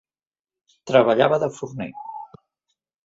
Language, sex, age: Catalan, male, 70-79